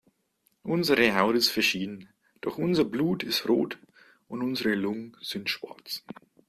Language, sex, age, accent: German, male, 19-29, Deutschland Deutsch